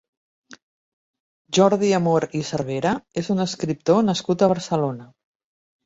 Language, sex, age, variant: Catalan, female, 50-59, Central